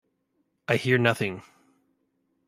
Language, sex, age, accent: English, male, 30-39, Canadian English